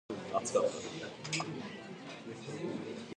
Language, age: English, 19-29